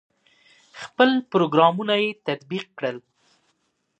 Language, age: Pashto, 30-39